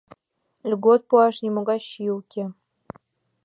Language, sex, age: Mari, female, under 19